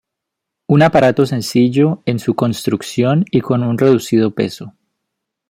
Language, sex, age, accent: Spanish, male, 19-29, Andino-Pacífico: Colombia, Perú, Ecuador, oeste de Bolivia y Venezuela andina